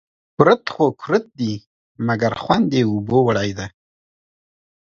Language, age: Pashto, 40-49